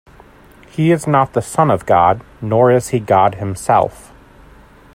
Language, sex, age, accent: English, male, 19-29, United States English